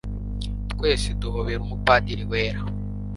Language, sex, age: Kinyarwanda, male, under 19